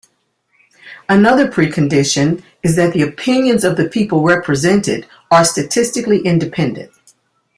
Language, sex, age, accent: English, female, 60-69, United States English